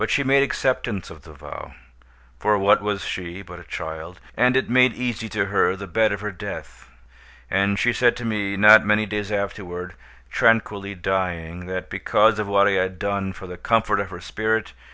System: none